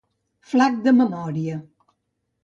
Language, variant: Catalan, Central